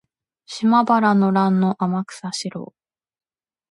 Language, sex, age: Japanese, female, 19-29